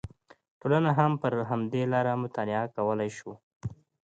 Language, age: Pashto, 19-29